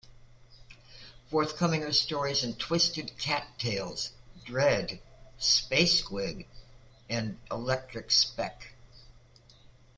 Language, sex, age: English, female, 70-79